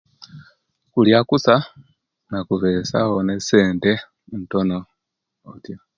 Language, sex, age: Kenyi, male, 40-49